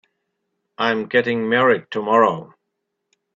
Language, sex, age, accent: English, male, 60-69, England English